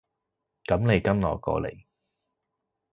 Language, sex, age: Cantonese, male, 30-39